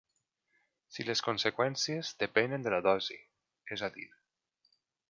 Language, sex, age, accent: Catalan, male, 19-29, valencià